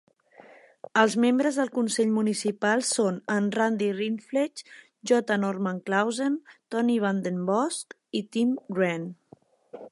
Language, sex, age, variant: Catalan, female, 30-39, Central